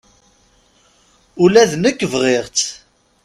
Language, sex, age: Kabyle, male, 30-39